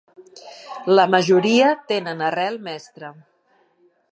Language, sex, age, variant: Catalan, female, 40-49, Central